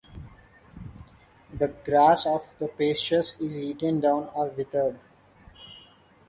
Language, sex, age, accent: English, male, 19-29, India and South Asia (India, Pakistan, Sri Lanka)